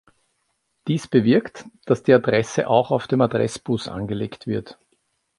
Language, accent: German, Österreichisches Deutsch